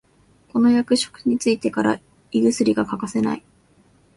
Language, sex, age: Japanese, female, 19-29